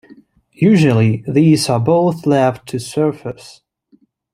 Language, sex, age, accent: English, male, 19-29, England English